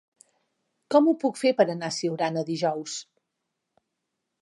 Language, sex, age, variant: Catalan, female, 40-49, Central